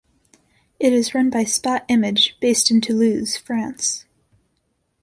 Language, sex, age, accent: English, female, under 19, United States English